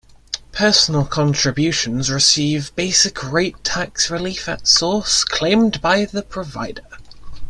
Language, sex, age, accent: English, male, under 19, England English